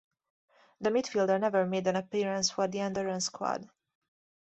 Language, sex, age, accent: English, female, 19-29, United States English